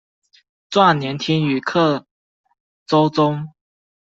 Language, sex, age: Chinese, male, 19-29